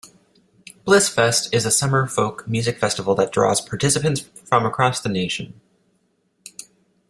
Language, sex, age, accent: English, male, 19-29, Canadian English